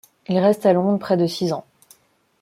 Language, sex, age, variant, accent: French, female, 30-39, Français d'Afrique subsaharienne et des îles africaines, Français de Madagascar